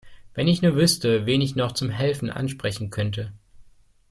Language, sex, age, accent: German, male, 19-29, Deutschland Deutsch